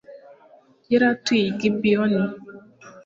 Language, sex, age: Kinyarwanda, female, 19-29